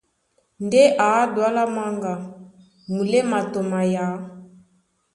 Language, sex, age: Duala, female, 19-29